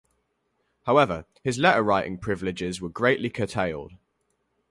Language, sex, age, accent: English, male, 90+, England English